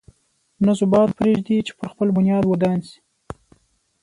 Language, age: Pashto, 19-29